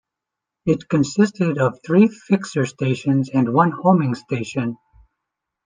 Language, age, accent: English, 30-39, United States English